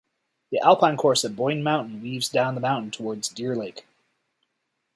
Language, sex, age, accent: English, male, 30-39, Canadian English